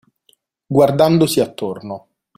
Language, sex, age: Italian, male, 19-29